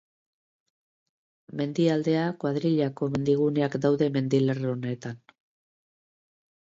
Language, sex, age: Basque, female, 50-59